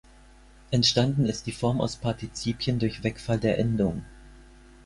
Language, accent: German, Deutschland Deutsch